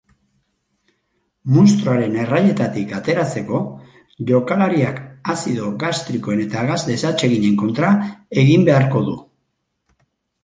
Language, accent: Basque, Erdialdekoa edo Nafarra (Gipuzkoa, Nafarroa)